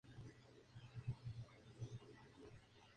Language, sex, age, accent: Spanish, male, 19-29, México